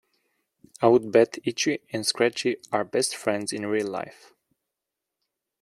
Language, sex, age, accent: English, male, 19-29, United States English